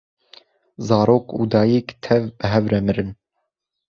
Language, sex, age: Kurdish, male, 19-29